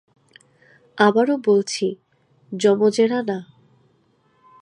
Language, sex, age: Bengali, female, 19-29